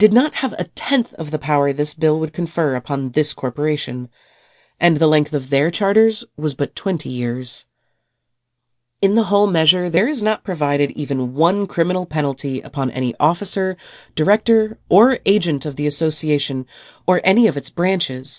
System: none